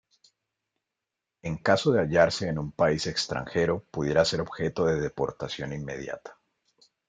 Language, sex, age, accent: Spanish, male, 40-49, Andino-Pacífico: Colombia, Perú, Ecuador, oeste de Bolivia y Venezuela andina